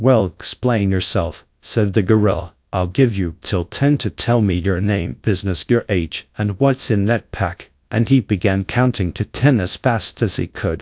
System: TTS, GradTTS